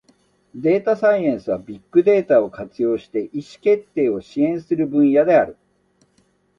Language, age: Japanese, 60-69